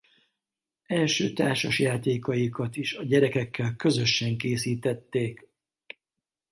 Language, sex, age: Hungarian, male, 50-59